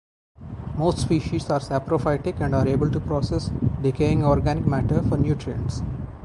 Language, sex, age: English, male, 40-49